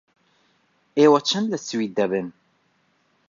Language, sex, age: Central Kurdish, male, 30-39